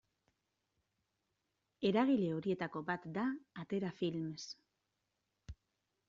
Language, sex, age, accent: Basque, female, 40-49, Mendebalekoa (Araba, Bizkaia, Gipuzkoako mendebaleko herri batzuk)